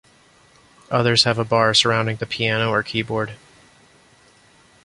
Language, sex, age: English, male, 19-29